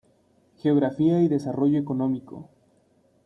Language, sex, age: Spanish, male, 19-29